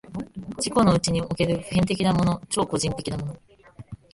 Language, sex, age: Japanese, female, 19-29